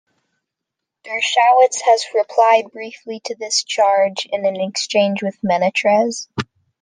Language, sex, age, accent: English, male, under 19, United States English